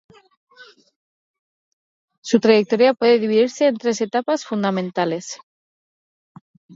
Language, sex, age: Spanish, female, 40-49